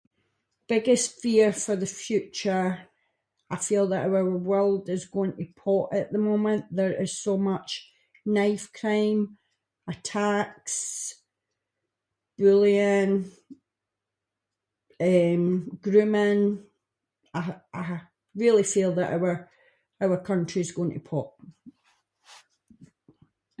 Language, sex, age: Scots, female, 50-59